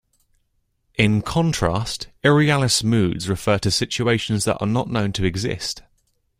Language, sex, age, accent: English, male, under 19, England English